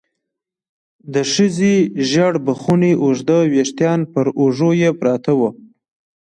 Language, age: Pashto, 19-29